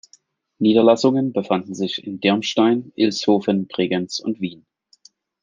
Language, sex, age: German, male, 30-39